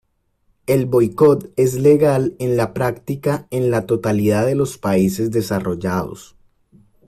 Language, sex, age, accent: Spanish, male, 19-29, Andino-Pacífico: Colombia, Perú, Ecuador, oeste de Bolivia y Venezuela andina